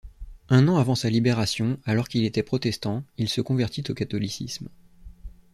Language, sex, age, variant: French, male, 30-39, Français de métropole